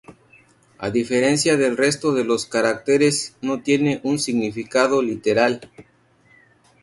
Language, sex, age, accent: Spanish, male, 30-39, México